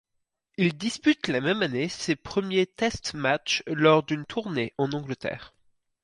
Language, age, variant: French, 19-29, Français de métropole